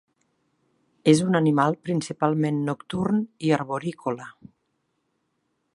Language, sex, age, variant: Catalan, female, 60-69, Central